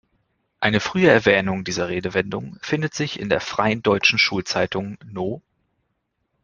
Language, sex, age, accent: German, male, 30-39, Deutschland Deutsch